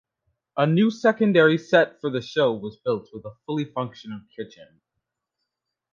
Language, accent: English, West Indies and Bermuda (Bahamas, Bermuda, Jamaica, Trinidad)